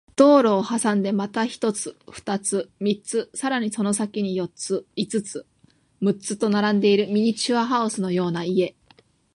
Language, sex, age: Japanese, male, 19-29